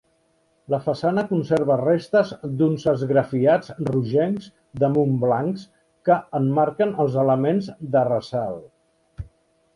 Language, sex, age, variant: Catalan, male, 50-59, Central